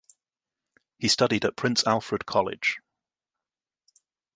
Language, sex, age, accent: English, male, 30-39, England English